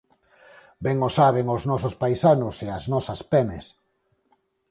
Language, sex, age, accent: Galician, male, 40-49, Normativo (estándar); Neofalante